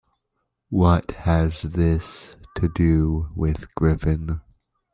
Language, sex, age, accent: English, male, under 19, Canadian English